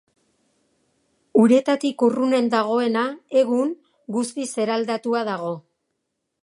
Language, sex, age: Basque, female, 60-69